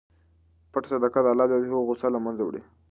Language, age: Pashto, under 19